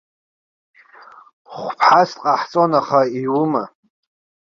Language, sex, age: Abkhazian, male, 40-49